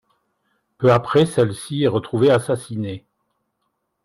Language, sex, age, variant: French, male, 60-69, Français de métropole